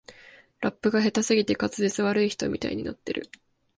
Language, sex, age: Japanese, female, 19-29